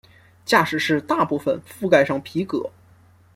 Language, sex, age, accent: Chinese, male, 19-29, 出生地：辽宁省